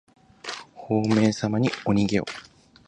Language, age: Japanese, 19-29